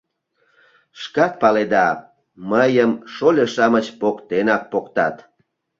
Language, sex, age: Mari, male, 40-49